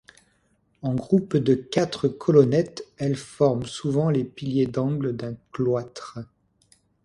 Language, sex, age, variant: French, male, 50-59, Français de métropole